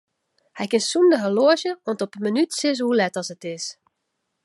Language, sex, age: Western Frisian, female, 30-39